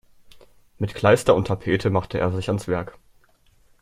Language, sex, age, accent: German, male, under 19, Deutschland Deutsch